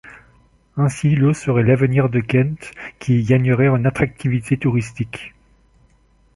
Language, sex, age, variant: French, male, 40-49, Français de métropole